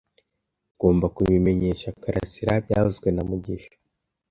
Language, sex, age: Kinyarwanda, male, under 19